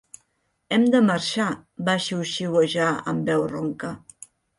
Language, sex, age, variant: Catalan, female, 50-59, Central